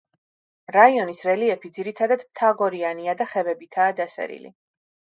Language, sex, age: Georgian, female, 40-49